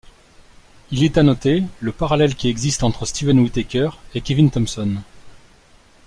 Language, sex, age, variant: French, male, 40-49, Français de métropole